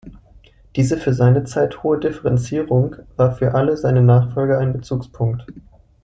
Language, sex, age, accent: German, male, 19-29, Deutschland Deutsch